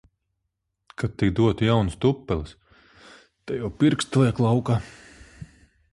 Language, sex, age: Latvian, male, 40-49